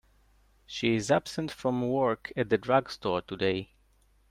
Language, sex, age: English, male, 30-39